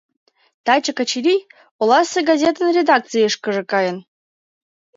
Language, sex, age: Mari, female, 19-29